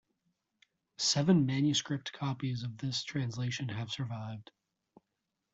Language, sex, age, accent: English, male, 19-29, United States English